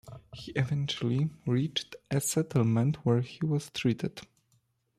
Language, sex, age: English, male, 19-29